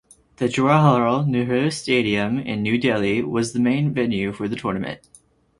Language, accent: English, United States English